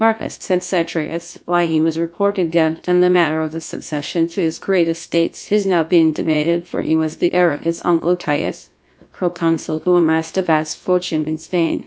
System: TTS, GlowTTS